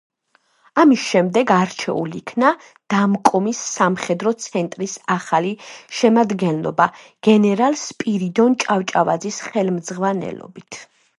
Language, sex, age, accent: Georgian, female, 19-29, ჩვეულებრივი